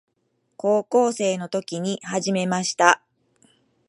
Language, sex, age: Japanese, female, 50-59